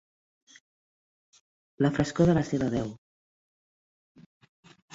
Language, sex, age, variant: Catalan, female, 40-49, Central